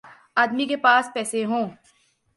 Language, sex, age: Urdu, female, 19-29